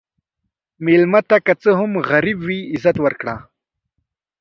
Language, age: Pashto, under 19